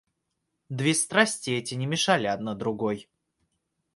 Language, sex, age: Russian, male, under 19